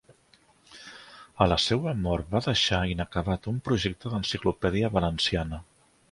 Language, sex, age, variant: Catalan, male, 40-49, Central